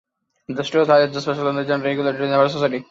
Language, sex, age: English, male, 19-29